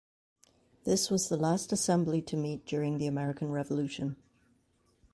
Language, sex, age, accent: English, female, 50-59, West Indies and Bermuda (Bahamas, Bermuda, Jamaica, Trinidad)